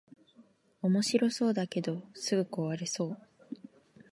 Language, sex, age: Japanese, female, 19-29